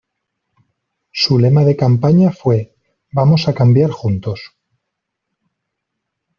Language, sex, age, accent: Spanish, male, 30-39, España: Norte peninsular (Asturias, Castilla y León, Cantabria, País Vasco, Navarra, Aragón, La Rioja, Guadalajara, Cuenca)